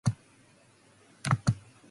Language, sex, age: English, female, 19-29